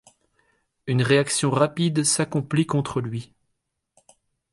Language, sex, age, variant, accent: French, male, 30-39, Français d'Europe, Français de Belgique